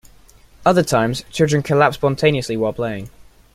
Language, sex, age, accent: English, male, under 19, England English